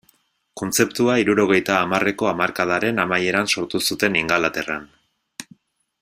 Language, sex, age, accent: Basque, male, 30-39, Mendebalekoa (Araba, Bizkaia, Gipuzkoako mendebaleko herri batzuk)